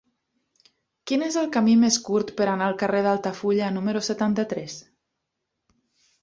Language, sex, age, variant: Catalan, female, 19-29, Nord-Occidental